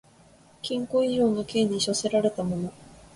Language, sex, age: Japanese, female, 19-29